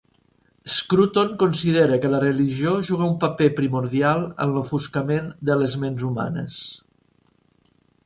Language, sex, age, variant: Catalan, male, 60-69, Central